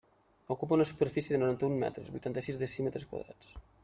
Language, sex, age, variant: Catalan, male, 30-39, Nord-Occidental